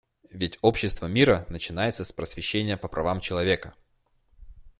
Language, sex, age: Russian, male, 19-29